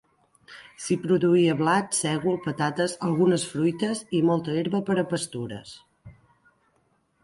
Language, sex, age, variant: Catalan, female, 40-49, Central